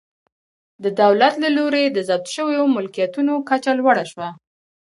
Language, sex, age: Pashto, female, 19-29